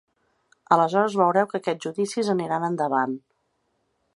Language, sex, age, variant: Catalan, female, 40-49, Central